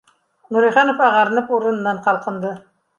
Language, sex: Bashkir, female